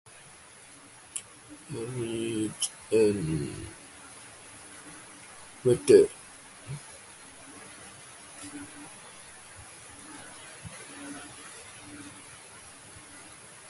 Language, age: English, 19-29